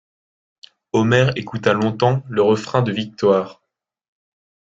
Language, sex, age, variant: French, male, 19-29, Français de métropole